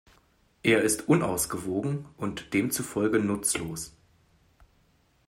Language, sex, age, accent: German, male, 40-49, Deutschland Deutsch